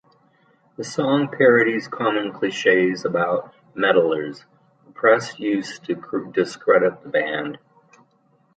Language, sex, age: English, male, 70-79